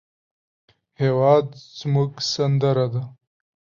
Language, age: Pashto, 19-29